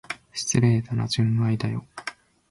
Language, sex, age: Japanese, male, 19-29